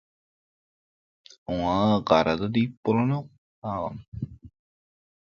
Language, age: Turkmen, 19-29